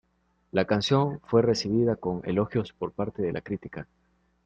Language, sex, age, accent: Spanish, male, 19-29, Caribe: Cuba, Venezuela, Puerto Rico, República Dominicana, Panamá, Colombia caribeña, México caribeño, Costa del golfo de México